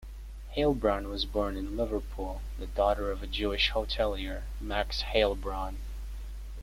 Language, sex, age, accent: English, male, under 19, Canadian English